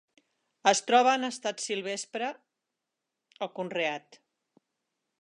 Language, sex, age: Catalan, female, 60-69